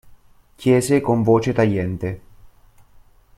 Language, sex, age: Italian, male, 19-29